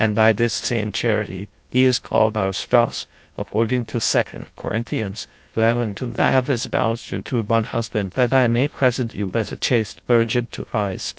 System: TTS, GlowTTS